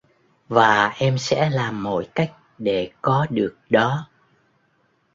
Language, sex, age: Vietnamese, male, 60-69